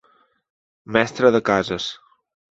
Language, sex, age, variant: Catalan, male, 19-29, Balear